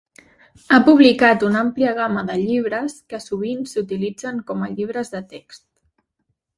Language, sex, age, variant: Catalan, female, 19-29, Central